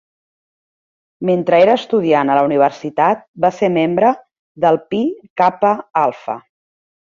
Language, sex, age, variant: Catalan, female, 40-49, Central